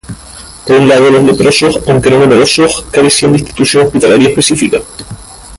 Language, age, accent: Spanish, 19-29, España: Islas Canarias